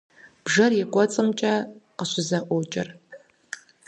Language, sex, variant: Kabardian, female, Адыгэбзэ (Къэбэрдей, Кирил, псоми зэдай)